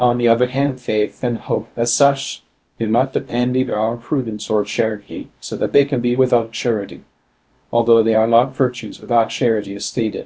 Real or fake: fake